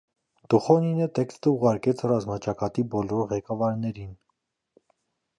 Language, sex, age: Armenian, male, 19-29